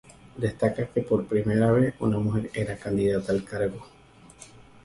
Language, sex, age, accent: Spanish, male, 40-49, Caribe: Cuba, Venezuela, Puerto Rico, República Dominicana, Panamá, Colombia caribeña, México caribeño, Costa del golfo de México